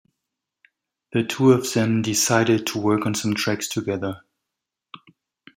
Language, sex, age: English, male, 19-29